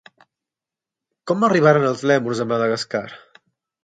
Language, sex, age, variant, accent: Catalan, male, 30-39, Balear, menorquí